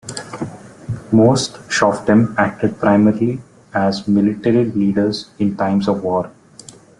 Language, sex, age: English, male, 19-29